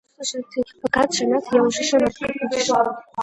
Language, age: Russian, under 19